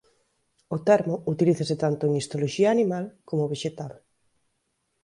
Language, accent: Galician, Central (gheada)